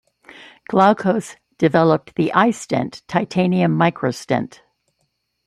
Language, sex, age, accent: English, female, 60-69, United States English